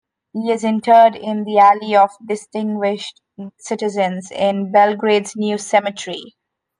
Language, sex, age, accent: English, female, 19-29, India and South Asia (India, Pakistan, Sri Lanka)